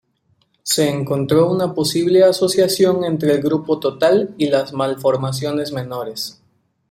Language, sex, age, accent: Spanish, male, 19-29, México